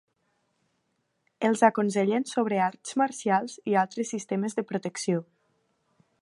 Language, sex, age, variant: Catalan, female, 19-29, Nord-Occidental